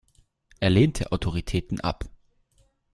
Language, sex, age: German, male, under 19